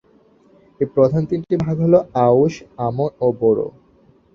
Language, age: Bengali, 19-29